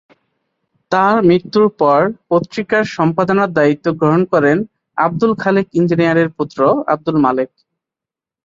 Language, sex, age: Bengali, male, 30-39